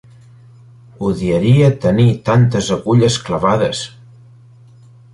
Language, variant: Catalan, Central